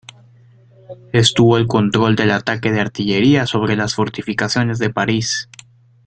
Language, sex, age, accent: Spanish, male, under 19, México